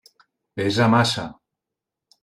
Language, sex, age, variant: Catalan, male, 40-49, Central